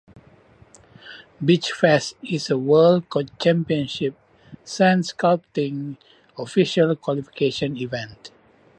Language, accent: English, Malaysian English